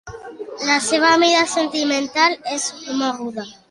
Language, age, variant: Catalan, under 19, Central